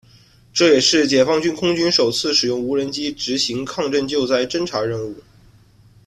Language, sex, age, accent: Chinese, male, 19-29, 出生地：江苏省